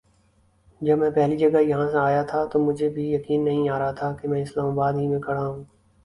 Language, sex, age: Urdu, male, 19-29